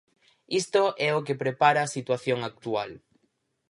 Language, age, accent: Galician, 19-29, Central (gheada)